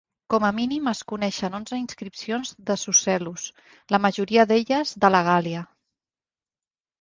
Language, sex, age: Catalan, female, 40-49